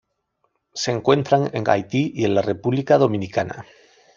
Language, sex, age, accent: Spanish, male, 40-49, España: Sur peninsular (Andalucia, Extremadura, Murcia)